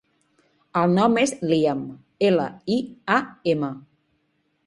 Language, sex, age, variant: Catalan, female, 40-49, Central